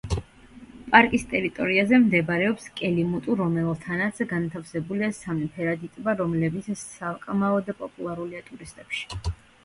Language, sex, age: Georgian, female, 19-29